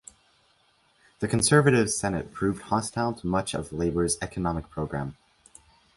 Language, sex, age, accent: English, male, under 19, Canadian English